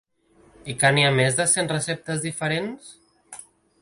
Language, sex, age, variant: Catalan, male, 30-39, Central